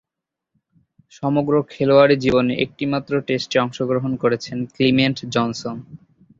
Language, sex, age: Bengali, male, 19-29